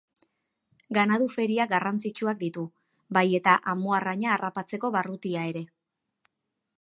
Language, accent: Basque, Mendebalekoa (Araba, Bizkaia, Gipuzkoako mendebaleko herri batzuk)